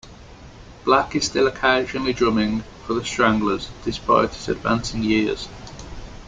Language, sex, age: English, male, 19-29